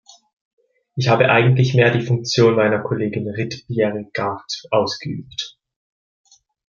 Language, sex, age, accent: German, male, 19-29, Deutschland Deutsch